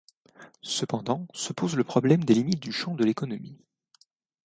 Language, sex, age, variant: French, male, 19-29, Français de métropole